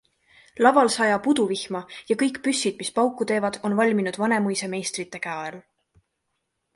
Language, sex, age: Estonian, female, 19-29